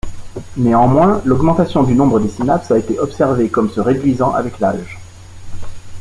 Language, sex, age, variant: French, male, 40-49, Français de métropole